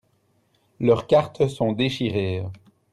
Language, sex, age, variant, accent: French, male, 30-39, Français d'Europe, Français de Belgique